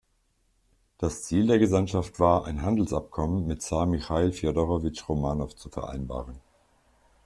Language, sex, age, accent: German, male, 40-49, Deutschland Deutsch